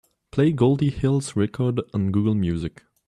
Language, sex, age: English, male, 19-29